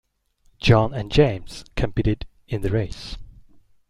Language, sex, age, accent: English, male, 19-29, United States English